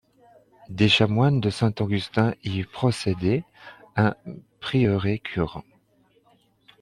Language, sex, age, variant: French, male, 30-39, Français de métropole